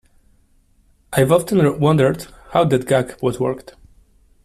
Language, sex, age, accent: English, male, 19-29, England English